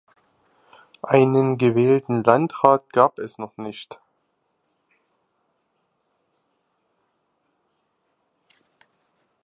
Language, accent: German, Deutschland Deutsch